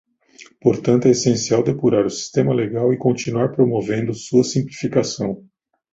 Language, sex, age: Portuguese, male, 50-59